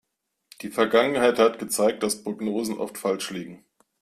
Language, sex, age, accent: German, male, 40-49, Deutschland Deutsch